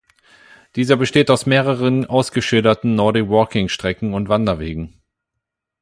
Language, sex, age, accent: German, male, 30-39, Deutschland Deutsch